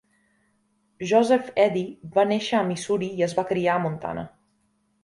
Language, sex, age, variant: Catalan, female, 30-39, Central